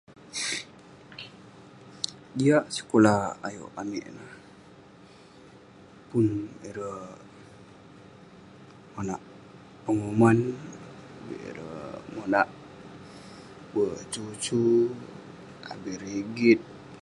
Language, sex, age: Western Penan, male, under 19